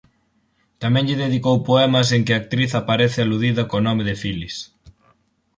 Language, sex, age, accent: Galician, male, 19-29, Atlántico (seseo e gheada)